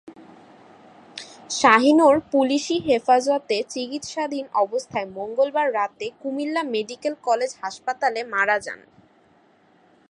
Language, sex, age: Bengali, male, 19-29